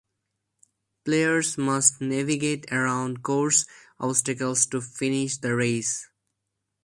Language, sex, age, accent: English, male, 19-29, United States English